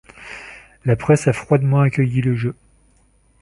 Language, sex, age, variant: French, male, 40-49, Français de métropole